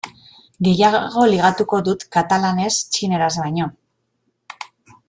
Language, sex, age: Basque, female, 30-39